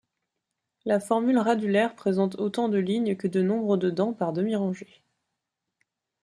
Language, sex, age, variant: French, female, 30-39, Français de métropole